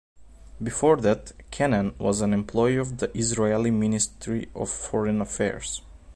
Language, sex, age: English, male, 19-29